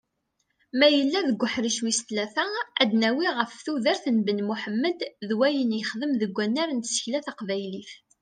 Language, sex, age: Kabyle, female, 40-49